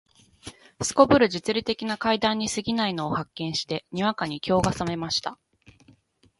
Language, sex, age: Japanese, female, 30-39